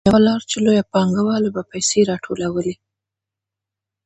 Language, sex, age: Pashto, female, 19-29